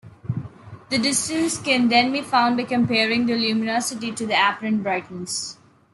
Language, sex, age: English, female, under 19